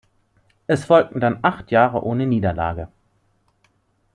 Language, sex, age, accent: German, male, 30-39, Deutschland Deutsch